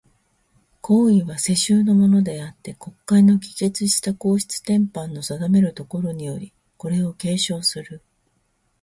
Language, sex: Japanese, female